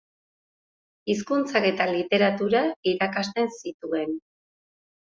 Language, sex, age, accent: Basque, female, 50-59, Erdialdekoa edo Nafarra (Gipuzkoa, Nafarroa)